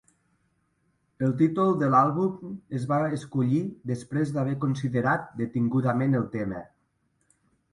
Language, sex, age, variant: Catalan, male, 30-39, Nord-Occidental